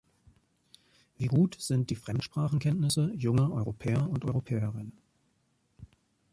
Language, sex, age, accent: German, male, 40-49, Deutschland Deutsch